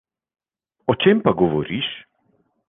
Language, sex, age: Slovenian, male, 40-49